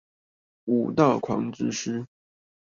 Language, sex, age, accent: Chinese, male, under 19, 出生地：新北市